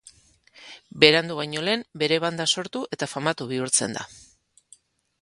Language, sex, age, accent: Basque, female, 40-49, Mendebalekoa (Araba, Bizkaia, Gipuzkoako mendebaleko herri batzuk)